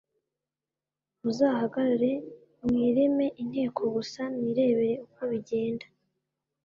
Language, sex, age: Kinyarwanda, female, under 19